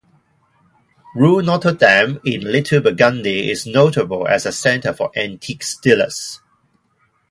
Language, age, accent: English, 30-39, Hong Kong English